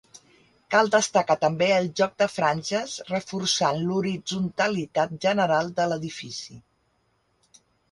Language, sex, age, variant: Catalan, female, 60-69, Central